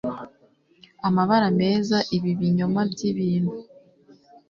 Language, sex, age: Kinyarwanda, female, 19-29